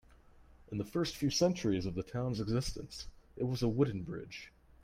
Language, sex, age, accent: English, male, 19-29, United States English